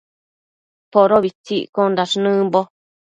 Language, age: Matsés, 19-29